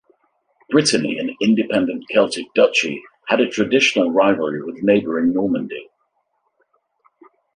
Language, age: English, 60-69